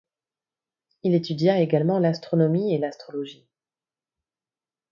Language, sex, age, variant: French, female, 30-39, Français de métropole